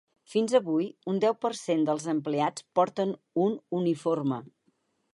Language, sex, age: Catalan, female, 60-69